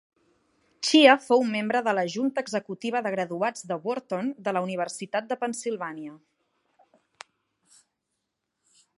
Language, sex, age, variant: Catalan, female, 30-39, Central